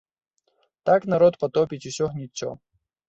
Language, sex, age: Belarusian, male, 30-39